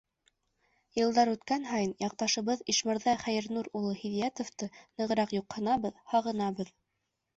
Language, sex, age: Bashkir, female, 19-29